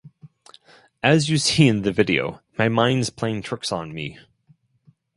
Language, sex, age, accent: English, male, 30-39, United States English